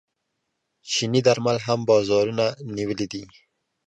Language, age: Pashto, 19-29